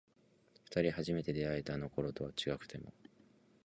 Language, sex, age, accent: Japanese, male, 19-29, 標準語